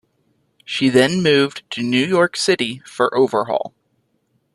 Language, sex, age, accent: English, male, 30-39, United States English